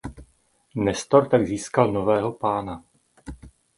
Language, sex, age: Czech, male, 50-59